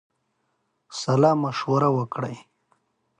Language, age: Pashto, 30-39